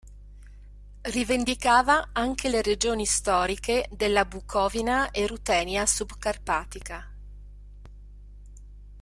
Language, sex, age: Italian, female, 50-59